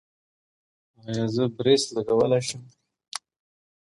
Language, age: Pashto, 30-39